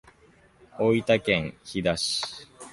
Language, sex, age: Japanese, male, 19-29